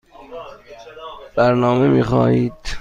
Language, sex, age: Persian, male, 30-39